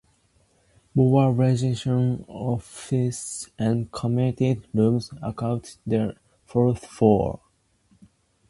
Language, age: English, under 19